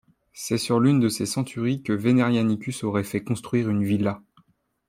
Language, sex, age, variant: French, male, 19-29, Français de métropole